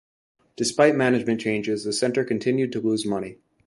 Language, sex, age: English, male, 19-29